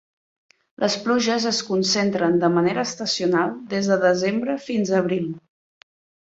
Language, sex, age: Catalan, female, 30-39